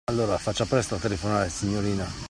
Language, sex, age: Italian, male, 50-59